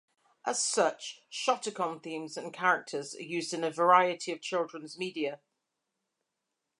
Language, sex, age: English, female, 40-49